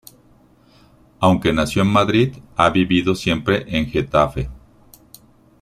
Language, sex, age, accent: Spanish, male, 50-59, México